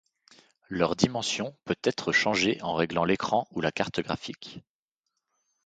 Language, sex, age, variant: French, male, 30-39, Français de métropole